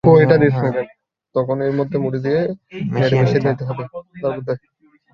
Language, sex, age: Bengali, male, 19-29